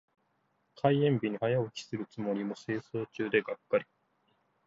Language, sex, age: Japanese, male, under 19